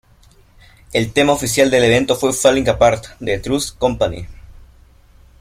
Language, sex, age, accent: Spanish, male, under 19, México